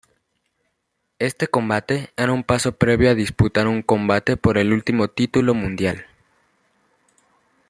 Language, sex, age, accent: Spanish, male, under 19, México